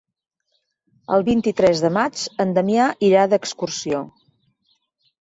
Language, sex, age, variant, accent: Catalan, female, 50-59, Central, central